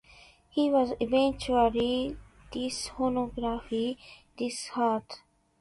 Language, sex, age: English, female, 19-29